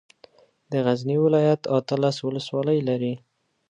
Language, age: Pashto, 19-29